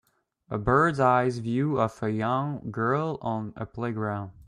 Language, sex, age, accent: English, male, 19-29, Canadian English